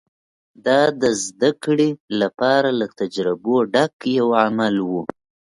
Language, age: Pashto, 19-29